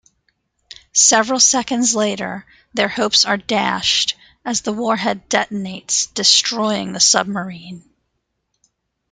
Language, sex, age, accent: English, female, 50-59, United States English